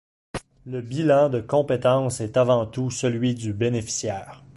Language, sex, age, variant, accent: French, male, 30-39, Français d'Amérique du Nord, Français du Canada